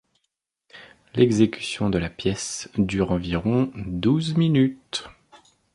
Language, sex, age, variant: French, male, 30-39, Français de métropole